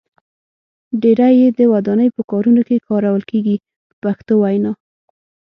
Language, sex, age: Pashto, female, 19-29